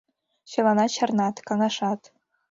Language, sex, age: Mari, female, 19-29